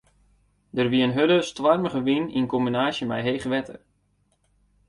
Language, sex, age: Western Frisian, male, 19-29